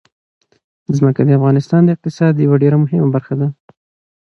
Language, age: Pashto, 19-29